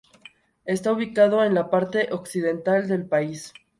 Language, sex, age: Spanish, female, under 19